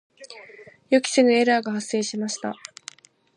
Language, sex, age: Japanese, female, 19-29